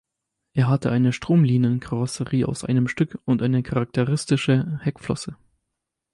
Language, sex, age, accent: German, male, 19-29, Deutschland Deutsch